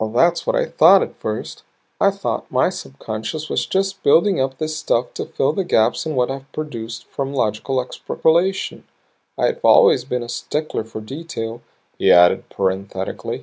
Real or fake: real